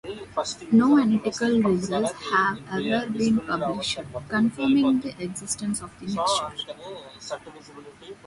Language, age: English, under 19